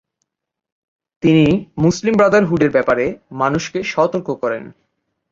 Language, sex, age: Bengali, male, 19-29